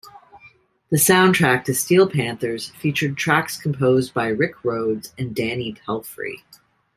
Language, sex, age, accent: English, female, 40-49, Canadian English